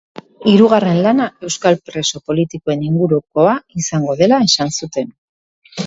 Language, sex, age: Basque, female, 40-49